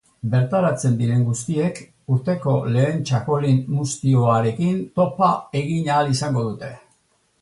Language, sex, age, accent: Basque, male, 60-69, Erdialdekoa edo Nafarra (Gipuzkoa, Nafarroa)